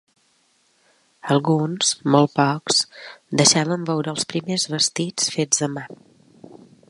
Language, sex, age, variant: Catalan, female, 40-49, Balear